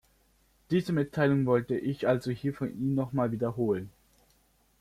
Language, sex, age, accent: German, male, under 19, Deutschland Deutsch